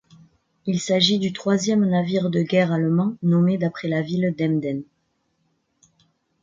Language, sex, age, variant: French, female, 30-39, Français de métropole